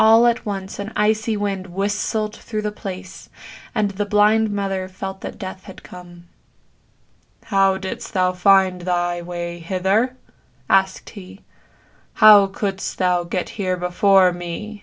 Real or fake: real